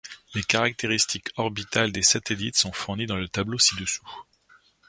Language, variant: French, Français de métropole